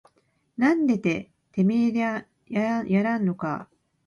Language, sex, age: Japanese, female, 50-59